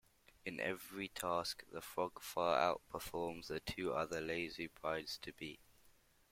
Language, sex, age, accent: English, male, under 19, India and South Asia (India, Pakistan, Sri Lanka)